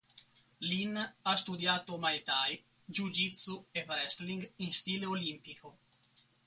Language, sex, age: Italian, male, 40-49